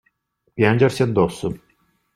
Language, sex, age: Italian, male, 30-39